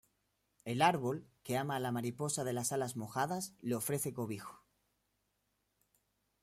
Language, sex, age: Spanish, male, 19-29